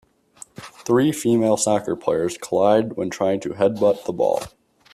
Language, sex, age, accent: English, male, 19-29, United States English